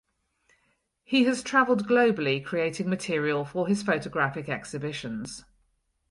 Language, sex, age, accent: English, female, 50-59, Welsh English